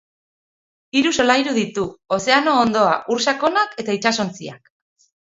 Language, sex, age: Basque, female, 30-39